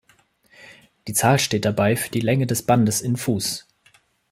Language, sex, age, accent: German, male, 19-29, Deutschland Deutsch